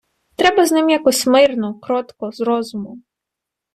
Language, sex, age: Ukrainian, female, 30-39